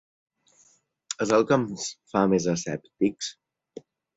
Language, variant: Catalan, Balear